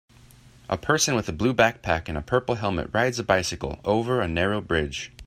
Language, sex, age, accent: English, male, 19-29, United States English